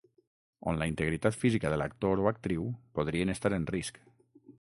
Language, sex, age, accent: Catalan, male, 40-49, valencià